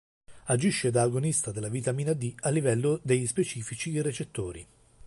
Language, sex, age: Italian, male, 50-59